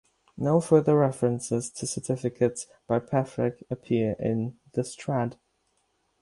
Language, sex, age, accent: English, male, 19-29, United States English; England English